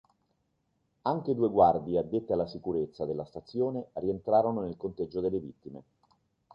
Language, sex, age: Italian, male, 50-59